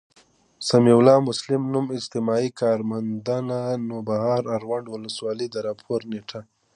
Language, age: Pashto, 19-29